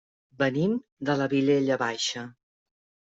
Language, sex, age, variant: Catalan, female, 40-49, Central